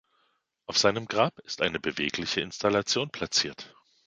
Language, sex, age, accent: German, male, 40-49, Deutschland Deutsch